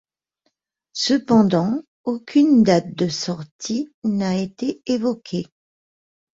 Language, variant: French, Français de métropole